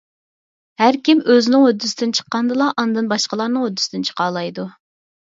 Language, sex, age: Uyghur, female, 30-39